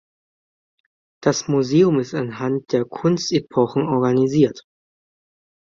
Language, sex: German, male